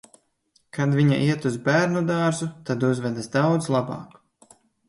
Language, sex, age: Latvian, male, 19-29